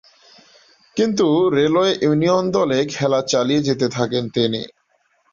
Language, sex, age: Bengali, male, 19-29